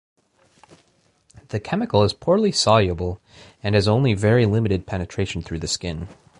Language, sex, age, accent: English, male, 19-29, United States English